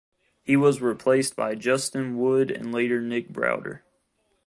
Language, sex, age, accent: English, male, 19-29, United States English